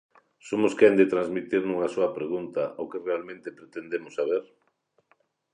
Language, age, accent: Galician, 60-69, Normativo (estándar)